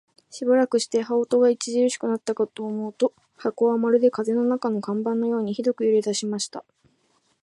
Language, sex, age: Japanese, female, 19-29